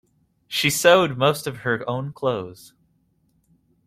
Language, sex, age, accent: English, male, 19-29, United States English